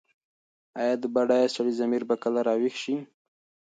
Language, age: Pashto, 19-29